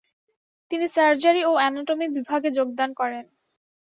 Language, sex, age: Bengali, female, 19-29